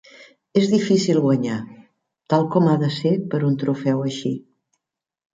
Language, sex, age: Catalan, female, 60-69